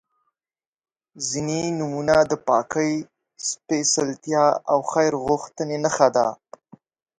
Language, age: Pashto, under 19